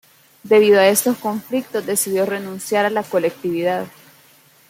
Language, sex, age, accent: Spanish, female, 19-29, América central